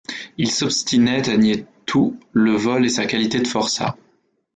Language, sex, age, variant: French, male, 30-39, Français de métropole